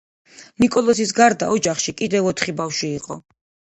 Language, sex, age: Georgian, female, 40-49